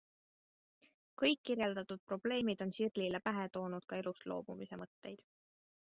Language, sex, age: Estonian, female, 19-29